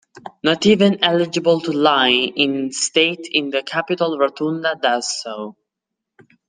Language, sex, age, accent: English, male, under 19, United States English